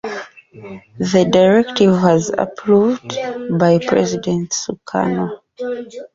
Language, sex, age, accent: English, female, 30-39, England English